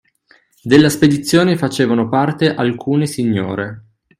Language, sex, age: Italian, male, 19-29